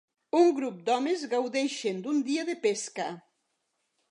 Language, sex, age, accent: Catalan, female, 60-69, occidental